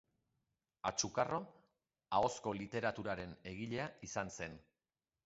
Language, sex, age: Basque, male, 40-49